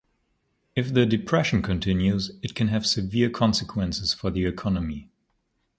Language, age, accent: English, 19-29, United States English